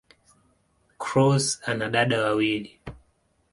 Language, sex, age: Swahili, male, 19-29